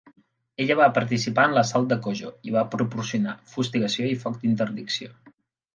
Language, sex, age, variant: Catalan, male, 30-39, Central